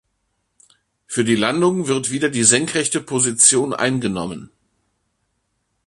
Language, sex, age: German, male, 60-69